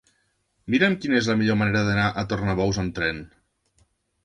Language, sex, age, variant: Catalan, male, 30-39, Nord-Occidental